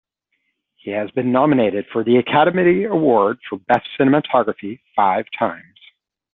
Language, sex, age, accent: English, male, 40-49, Canadian English